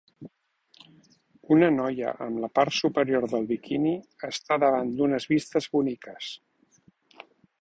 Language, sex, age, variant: Catalan, male, 50-59, Central